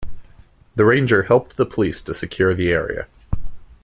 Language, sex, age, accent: English, male, 19-29, United States English